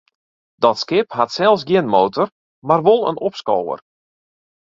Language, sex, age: Western Frisian, male, 40-49